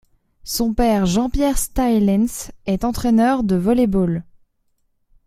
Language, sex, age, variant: French, female, 19-29, Français de métropole